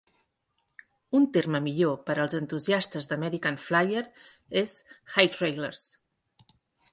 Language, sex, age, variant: Catalan, female, 40-49, Central